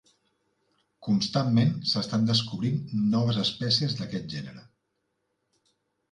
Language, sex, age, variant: Catalan, male, 40-49, Central